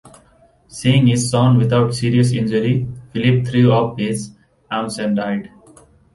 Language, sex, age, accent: English, male, 19-29, India and South Asia (India, Pakistan, Sri Lanka)